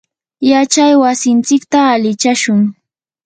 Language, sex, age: Yanahuanca Pasco Quechua, female, 19-29